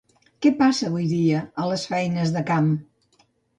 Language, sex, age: Catalan, female, 70-79